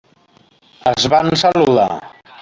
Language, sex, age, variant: Catalan, male, 50-59, Nord-Occidental